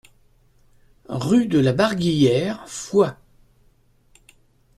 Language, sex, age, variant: French, male, 60-69, Français de métropole